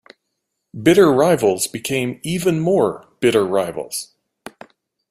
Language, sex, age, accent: English, male, 50-59, United States English